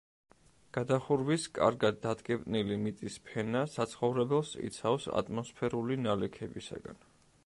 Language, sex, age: Georgian, male, 30-39